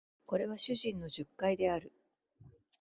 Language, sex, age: Japanese, female, 40-49